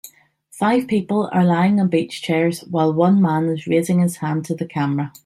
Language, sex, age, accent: English, female, 30-39, Irish English